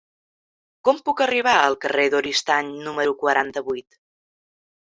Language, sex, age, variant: Catalan, female, 19-29, Central